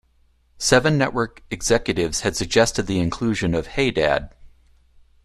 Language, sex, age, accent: English, male, 40-49, United States English